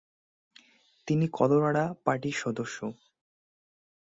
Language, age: Bengali, 19-29